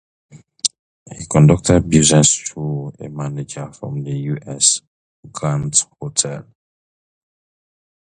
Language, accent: English, England English